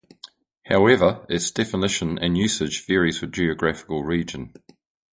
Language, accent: English, New Zealand English